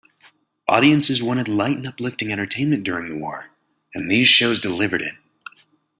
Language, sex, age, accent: English, male, 19-29, United States English